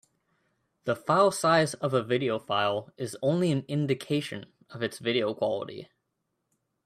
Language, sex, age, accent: English, male, 19-29, United States English